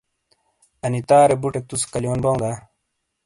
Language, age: Shina, 30-39